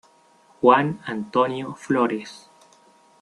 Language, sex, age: Spanish, male, 19-29